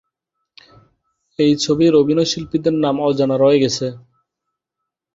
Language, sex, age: Bengali, male, 19-29